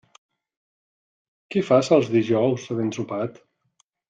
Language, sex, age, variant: Catalan, male, 50-59, Central